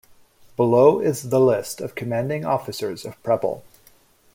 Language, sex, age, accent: English, male, 30-39, United States English